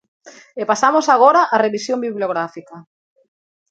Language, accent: Galician, Normativo (estándar)